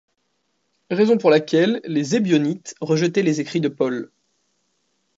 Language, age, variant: French, 19-29, Français de métropole